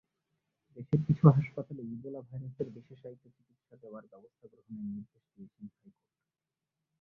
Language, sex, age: Bengali, male, 19-29